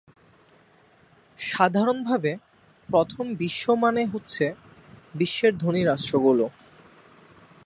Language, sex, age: Bengali, male, 19-29